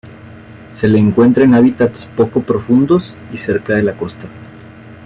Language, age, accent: Spanish, 50-59, México